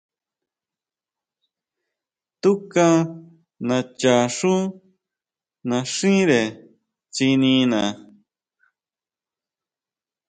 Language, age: Huautla Mazatec, 19-29